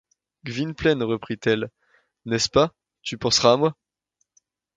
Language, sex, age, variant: French, male, 19-29, Français de métropole